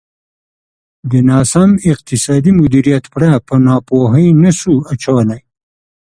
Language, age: Pashto, 70-79